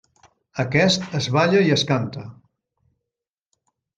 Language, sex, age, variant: Catalan, male, 70-79, Central